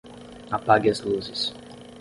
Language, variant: Portuguese, Portuguese (Brasil)